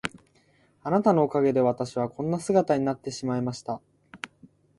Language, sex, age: Japanese, male, 19-29